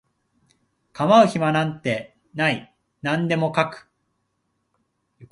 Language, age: Japanese, 19-29